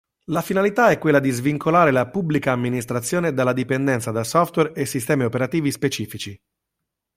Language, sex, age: Italian, male, 40-49